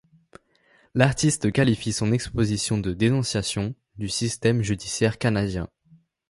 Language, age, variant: French, under 19, Français de métropole